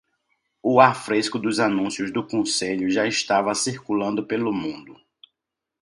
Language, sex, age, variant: Portuguese, male, 30-39, Portuguese (Brasil)